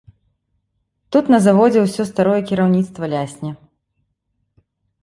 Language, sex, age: Belarusian, female, 30-39